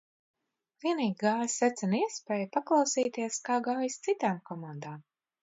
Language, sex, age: Latvian, female, 50-59